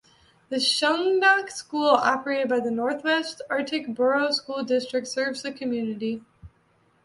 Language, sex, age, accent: English, female, 19-29, United States English